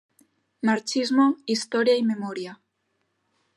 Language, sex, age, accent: Spanish, female, under 19, España: Norte peninsular (Asturias, Castilla y León, Cantabria, País Vasco, Navarra, Aragón, La Rioja, Guadalajara, Cuenca)